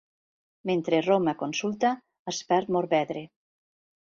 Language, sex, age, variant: Catalan, female, 50-59, Septentrional